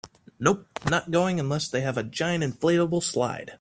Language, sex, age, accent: English, male, 19-29, United States English